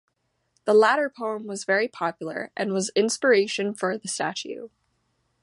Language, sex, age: English, female, 19-29